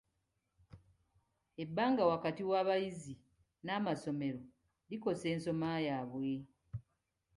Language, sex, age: Ganda, female, 19-29